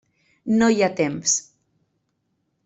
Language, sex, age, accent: Catalan, female, 30-39, valencià